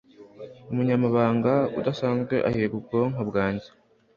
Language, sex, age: Kinyarwanda, male, under 19